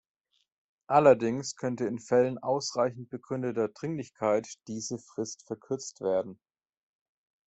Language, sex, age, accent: German, male, 30-39, Deutschland Deutsch